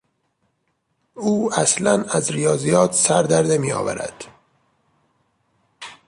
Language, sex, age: Persian, male, 30-39